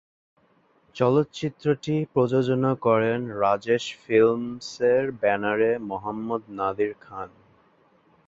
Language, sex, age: Bengali, male, 19-29